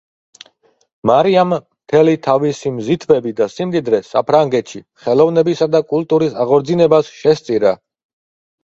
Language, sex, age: Georgian, male, 30-39